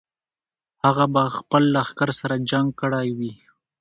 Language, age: Pashto, 19-29